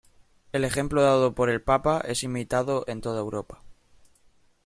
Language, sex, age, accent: Spanish, male, under 19, España: Sur peninsular (Andalucia, Extremadura, Murcia)